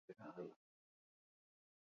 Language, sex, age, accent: Basque, female, 40-49, Mendebalekoa (Araba, Bizkaia, Gipuzkoako mendebaleko herri batzuk)